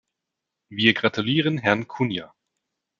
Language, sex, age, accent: German, male, 30-39, Deutschland Deutsch